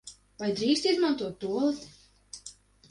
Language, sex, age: Latvian, male, under 19